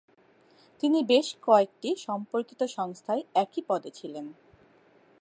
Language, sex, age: Bengali, male, 30-39